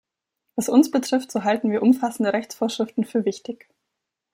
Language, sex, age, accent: German, female, 19-29, Deutschland Deutsch